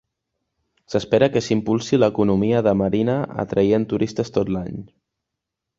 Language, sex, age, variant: Catalan, male, 19-29, Central